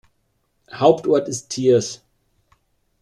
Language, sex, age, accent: German, male, 30-39, Deutschland Deutsch